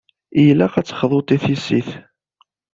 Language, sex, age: Kabyle, male, 19-29